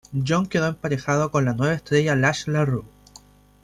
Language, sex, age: Spanish, male, 19-29